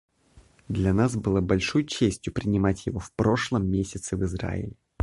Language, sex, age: Russian, male, under 19